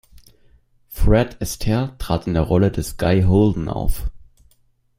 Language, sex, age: German, male, under 19